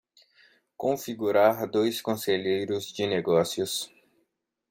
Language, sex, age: Portuguese, male, 19-29